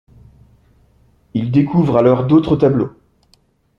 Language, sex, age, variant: French, male, 30-39, Français de métropole